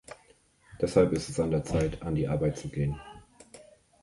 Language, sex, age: German, male, 30-39